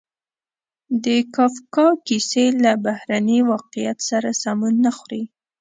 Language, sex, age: Pashto, female, 19-29